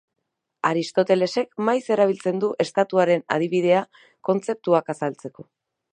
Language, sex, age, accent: Basque, female, 30-39, Erdialdekoa edo Nafarra (Gipuzkoa, Nafarroa)